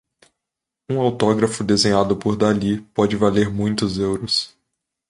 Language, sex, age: Portuguese, male, 19-29